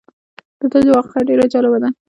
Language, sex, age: Pashto, female, under 19